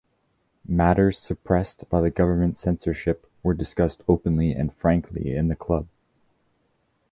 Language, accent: English, Canadian English